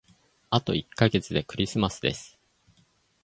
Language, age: Japanese, under 19